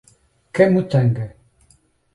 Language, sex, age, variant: Portuguese, male, 30-39, Portuguese (Portugal)